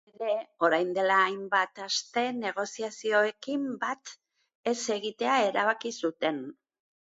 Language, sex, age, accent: Basque, female, 50-59, Erdialdekoa edo Nafarra (Gipuzkoa, Nafarroa)